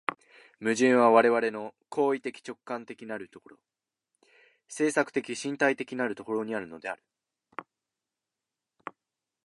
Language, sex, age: Japanese, male, under 19